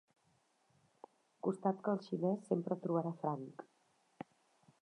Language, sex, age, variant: Catalan, female, 40-49, Central